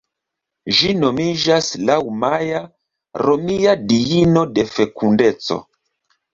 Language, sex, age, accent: Esperanto, male, 30-39, Internacia